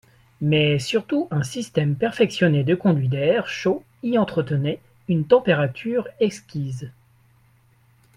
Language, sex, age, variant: French, male, 40-49, Français de métropole